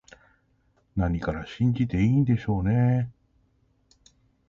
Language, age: Japanese, 40-49